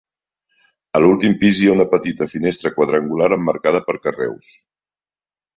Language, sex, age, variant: Catalan, male, 60-69, Central